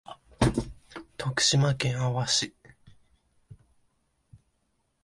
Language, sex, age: Japanese, male, 19-29